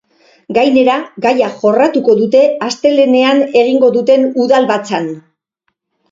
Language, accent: Basque, Mendebalekoa (Araba, Bizkaia, Gipuzkoako mendebaleko herri batzuk)